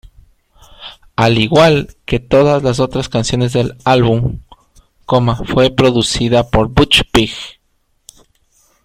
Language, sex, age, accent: Spanish, male, 40-49, Andino-Pacífico: Colombia, Perú, Ecuador, oeste de Bolivia y Venezuela andina